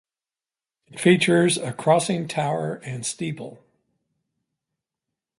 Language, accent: English, United States English